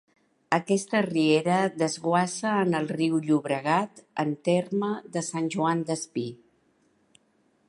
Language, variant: Catalan, Central